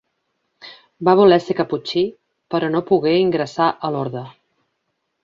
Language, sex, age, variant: Catalan, female, 40-49, Central